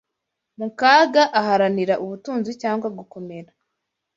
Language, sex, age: Kinyarwanda, female, 19-29